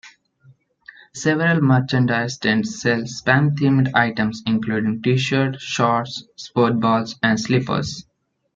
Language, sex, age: English, male, 19-29